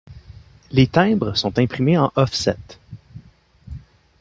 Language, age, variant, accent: French, 19-29, Français d'Amérique du Nord, Français du Canada